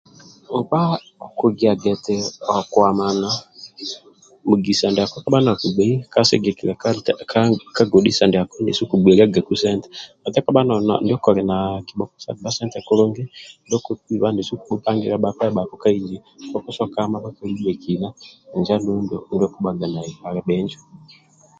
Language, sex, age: Amba (Uganda), male, 30-39